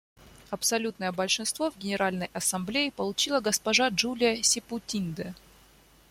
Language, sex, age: Russian, female, 19-29